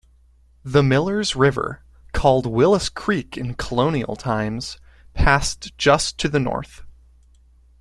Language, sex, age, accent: English, male, 19-29, United States English